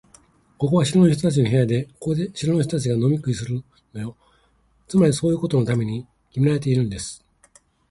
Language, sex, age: Japanese, male, 50-59